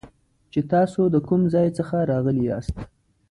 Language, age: Pashto, 30-39